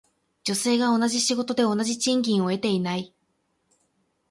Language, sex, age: Japanese, female, 19-29